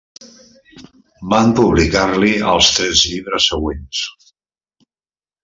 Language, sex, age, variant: Catalan, male, 50-59, Central